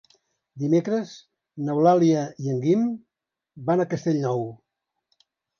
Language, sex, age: Catalan, male, 70-79